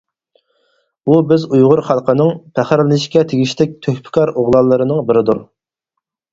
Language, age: Uyghur, 30-39